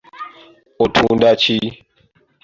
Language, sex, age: Ganda, male, 19-29